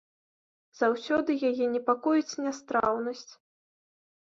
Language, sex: Belarusian, female